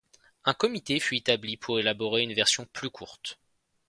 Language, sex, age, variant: French, male, 19-29, Français de métropole